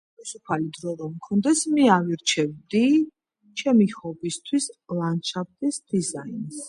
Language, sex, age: Georgian, female, 50-59